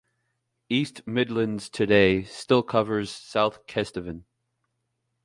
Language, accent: English, United States English